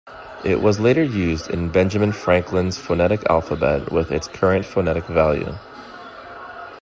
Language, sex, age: English, male, 30-39